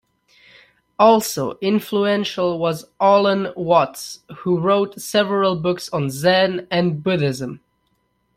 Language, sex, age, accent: English, male, 19-29, United States English